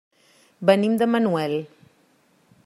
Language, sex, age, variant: Catalan, female, 40-49, Central